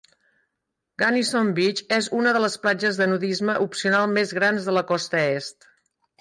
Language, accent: Catalan, Girona